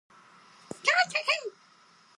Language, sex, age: Japanese, female, 19-29